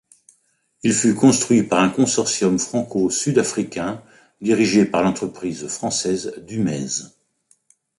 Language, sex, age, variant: French, male, 60-69, Français de métropole